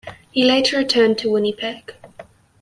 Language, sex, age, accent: English, female, 19-29, Southern African (South Africa, Zimbabwe, Namibia)